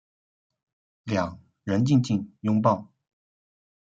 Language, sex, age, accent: Chinese, male, 30-39, 出生地：江苏省